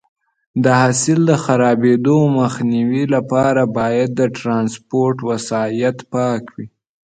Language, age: Pashto, under 19